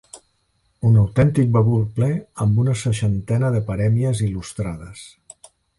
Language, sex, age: Catalan, male, 60-69